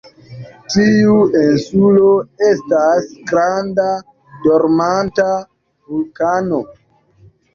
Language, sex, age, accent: Esperanto, male, 19-29, Internacia